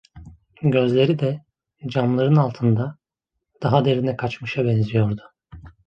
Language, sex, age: Turkish, male, 30-39